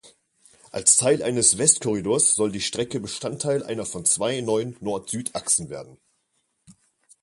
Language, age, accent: German, 40-49, Deutschland Deutsch